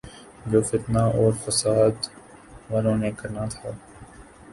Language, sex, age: Urdu, male, 19-29